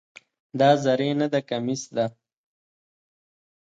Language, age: Pashto, 19-29